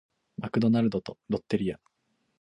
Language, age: Japanese, 19-29